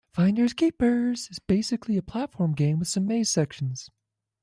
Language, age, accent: English, 19-29, United States English